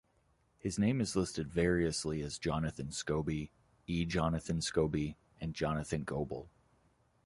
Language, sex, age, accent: English, male, 30-39, United States English